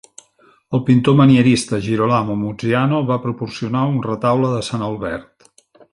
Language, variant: Catalan, Central